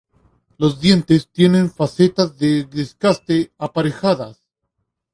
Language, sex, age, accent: Spanish, male, 19-29, Chileno: Chile, Cuyo